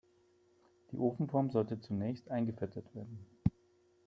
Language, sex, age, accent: German, male, 30-39, Deutschland Deutsch